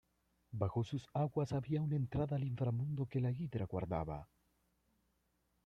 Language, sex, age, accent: Spanish, male, 19-29, América central